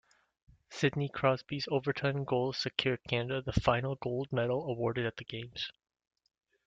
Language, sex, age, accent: English, male, 19-29, United States English